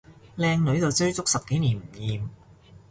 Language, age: Cantonese, 40-49